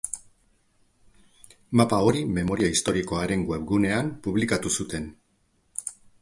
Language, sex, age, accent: Basque, male, 50-59, Mendebalekoa (Araba, Bizkaia, Gipuzkoako mendebaleko herri batzuk)